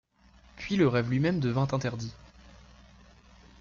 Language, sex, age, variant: French, male, under 19, Français de métropole